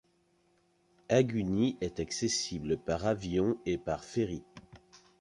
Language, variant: French, Français de métropole